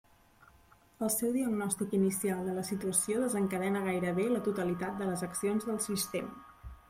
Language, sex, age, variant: Catalan, female, 30-39, Central